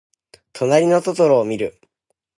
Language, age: Japanese, under 19